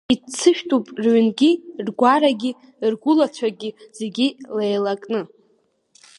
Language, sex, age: Abkhazian, female, 19-29